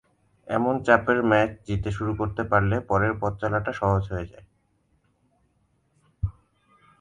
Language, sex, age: Bengali, male, 19-29